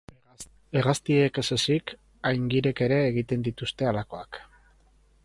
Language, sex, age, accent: Basque, male, 50-59, Erdialdekoa edo Nafarra (Gipuzkoa, Nafarroa)